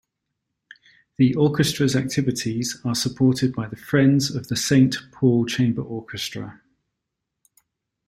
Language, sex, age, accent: English, male, 40-49, England English